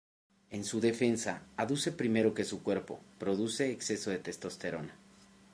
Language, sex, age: Spanish, male, 30-39